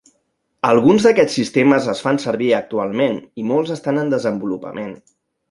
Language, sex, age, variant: Catalan, male, 30-39, Central